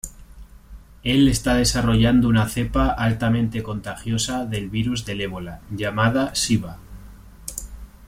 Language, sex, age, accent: Spanish, male, 30-39, España: Norte peninsular (Asturias, Castilla y León, Cantabria, País Vasco, Navarra, Aragón, La Rioja, Guadalajara, Cuenca)